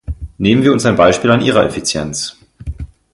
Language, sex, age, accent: German, male, 19-29, Deutschland Deutsch